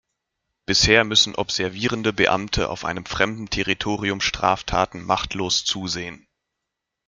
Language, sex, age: German, male, 19-29